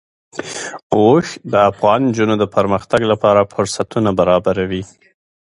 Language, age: Pashto, 30-39